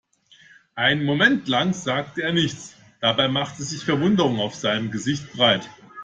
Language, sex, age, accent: German, male, 50-59, Deutschland Deutsch